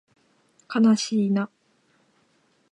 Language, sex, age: Japanese, female, 19-29